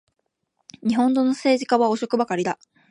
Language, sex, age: Japanese, female, 19-29